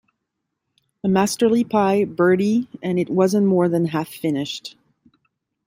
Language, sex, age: English, female, 40-49